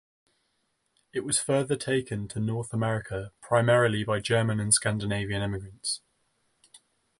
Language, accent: English, England English